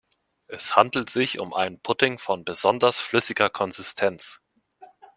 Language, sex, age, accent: German, male, 30-39, Deutschland Deutsch